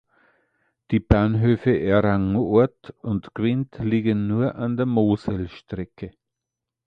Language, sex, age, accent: German, male, 60-69, Österreichisches Deutsch